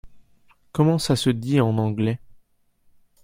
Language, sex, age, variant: French, male, under 19, Français de métropole